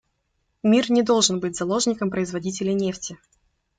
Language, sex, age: Russian, female, 19-29